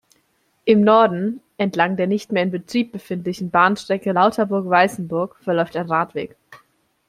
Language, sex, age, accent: German, female, under 19, Deutschland Deutsch